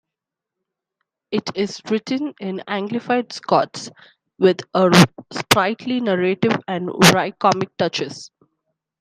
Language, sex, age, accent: English, female, 19-29, India and South Asia (India, Pakistan, Sri Lanka)